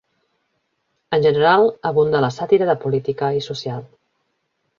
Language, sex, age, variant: Catalan, female, 40-49, Central